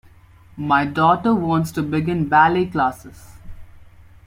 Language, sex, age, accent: English, male, 19-29, India and South Asia (India, Pakistan, Sri Lanka)